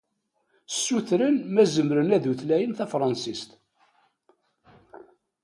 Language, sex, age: Kabyle, male, 70-79